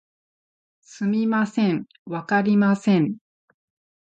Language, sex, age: Japanese, female, 40-49